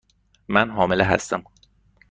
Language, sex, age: Persian, male, 19-29